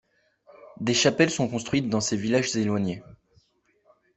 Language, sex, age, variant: French, male, 19-29, Français de métropole